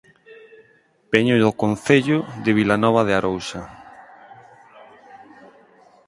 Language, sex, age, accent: Galician, male, 40-49, Neofalante